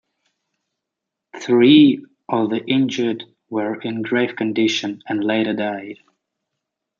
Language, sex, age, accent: English, male, 19-29, United States English